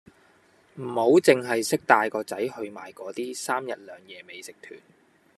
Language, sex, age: Cantonese, male, 30-39